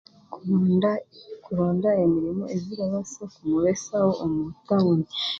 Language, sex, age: Chiga, female, 30-39